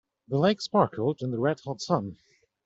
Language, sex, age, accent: English, male, 19-29, England English